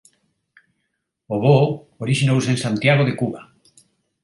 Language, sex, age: Galician, male, 50-59